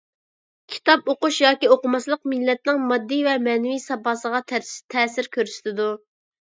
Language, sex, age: Uyghur, female, under 19